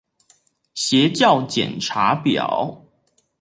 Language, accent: Chinese, 出生地：臺中市